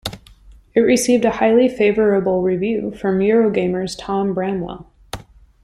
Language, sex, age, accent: English, female, 30-39, United States English